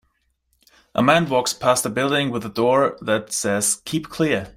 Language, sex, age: English, male, 19-29